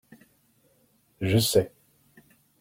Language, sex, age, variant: French, male, 50-59, Français de métropole